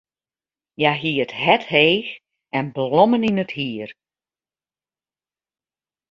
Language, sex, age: Western Frisian, female, 50-59